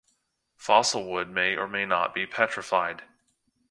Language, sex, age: English, male, 30-39